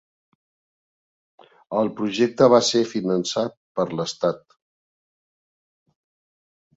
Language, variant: Catalan, Central